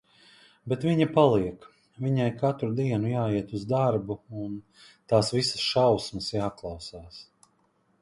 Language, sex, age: Latvian, male, 40-49